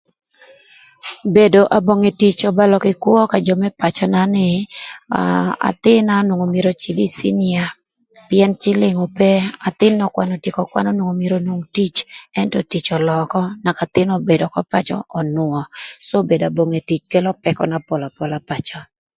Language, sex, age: Thur, female, 50-59